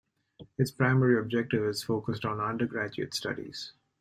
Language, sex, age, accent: English, male, 40-49, India and South Asia (India, Pakistan, Sri Lanka)